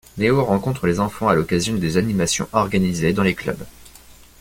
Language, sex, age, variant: French, male, 19-29, Français de métropole